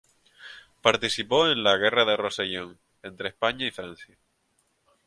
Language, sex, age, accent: Spanish, male, 19-29, España: Islas Canarias